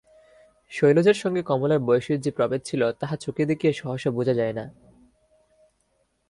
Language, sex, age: Bengali, male, 19-29